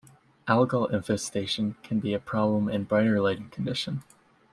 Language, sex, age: English, male, 19-29